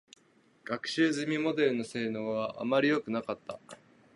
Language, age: Japanese, 30-39